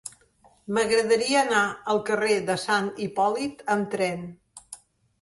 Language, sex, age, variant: Catalan, female, 60-69, Central